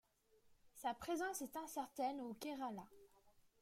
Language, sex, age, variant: French, female, under 19, Français de métropole